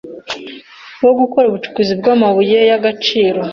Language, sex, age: Kinyarwanda, female, 19-29